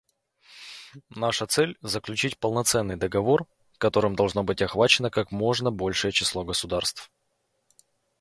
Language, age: Russian, 19-29